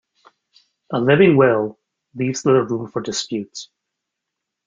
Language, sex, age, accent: English, male, 30-39, Canadian English